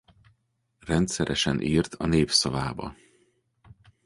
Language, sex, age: Hungarian, male, 40-49